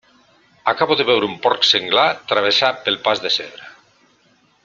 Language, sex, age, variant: Catalan, male, 60-69, Nord-Occidental